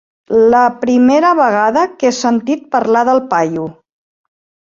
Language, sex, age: Catalan, female, 40-49